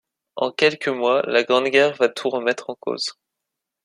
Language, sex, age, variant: French, male, under 19, Français de métropole